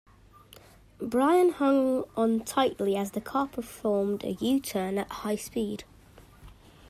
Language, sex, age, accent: English, male, under 19, England English